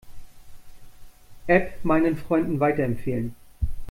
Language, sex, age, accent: German, male, 30-39, Deutschland Deutsch